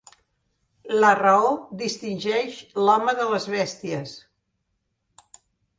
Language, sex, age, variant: Catalan, female, 60-69, Central